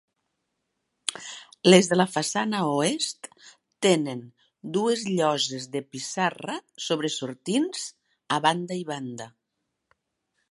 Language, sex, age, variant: Catalan, female, 60-69, Nord-Occidental